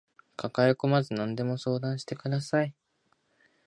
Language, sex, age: Japanese, male, under 19